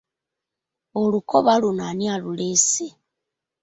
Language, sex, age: Ganda, female, 30-39